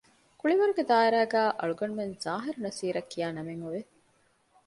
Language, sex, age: Divehi, female, 40-49